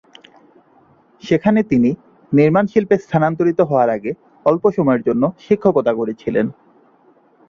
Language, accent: Bengali, প্রমিত